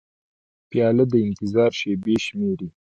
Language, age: Pashto, 19-29